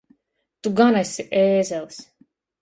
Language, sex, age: Latvian, female, 40-49